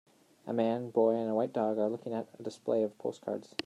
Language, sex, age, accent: English, male, 30-39, Canadian English